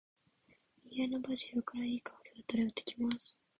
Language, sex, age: Japanese, female, under 19